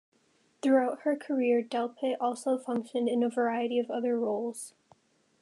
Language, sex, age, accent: English, female, under 19, United States English